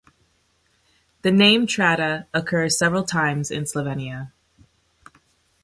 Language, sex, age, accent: English, male, 19-29, United States English